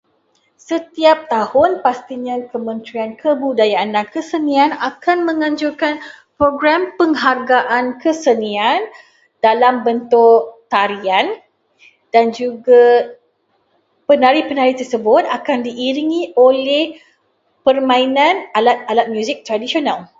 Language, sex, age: Malay, female, 30-39